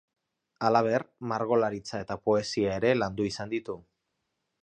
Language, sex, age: Basque, male, 30-39